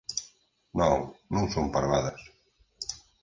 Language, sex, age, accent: Galician, male, 40-49, Oriental (común en zona oriental)